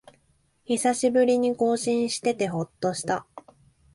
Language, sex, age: Japanese, female, 19-29